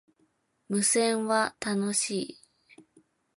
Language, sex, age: Japanese, female, 19-29